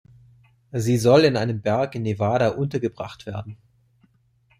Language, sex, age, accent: German, male, 40-49, Deutschland Deutsch